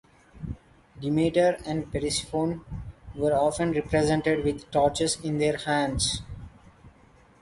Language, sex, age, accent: English, male, 19-29, India and South Asia (India, Pakistan, Sri Lanka)